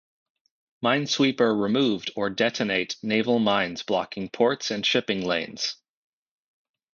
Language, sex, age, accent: English, male, 30-39, United States English